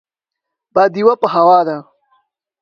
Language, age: Pashto, under 19